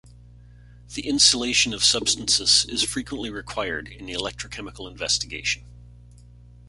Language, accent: English, Canadian English